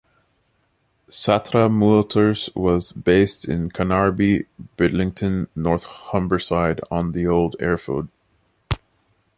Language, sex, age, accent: English, male, 30-39, United States English